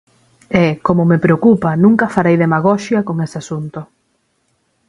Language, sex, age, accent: Galician, female, 19-29, Atlántico (seseo e gheada); Normativo (estándar)